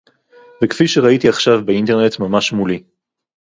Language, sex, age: Hebrew, male, 19-29